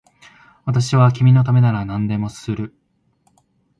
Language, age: Japanese, 19-29